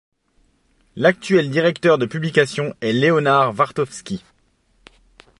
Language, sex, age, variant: French, male, 30-39, Français de métropole